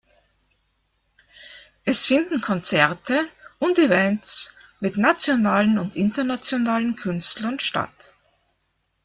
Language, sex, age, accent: German, female, 50-59, Österreichisches Deutsch